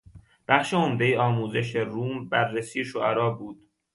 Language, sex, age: Persian, male, 19-29